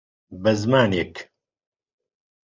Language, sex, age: Central Kurdish, male, 50-59